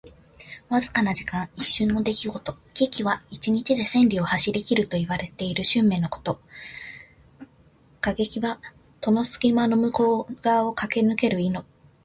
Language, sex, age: Japanese, female, 19-29